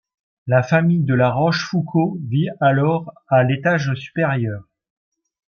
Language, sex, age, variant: French, male, 40-49, Français de métropole